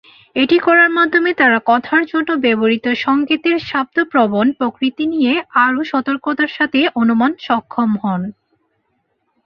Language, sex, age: Bengali, female, 19-29